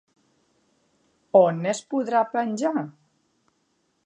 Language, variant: Catalan, Central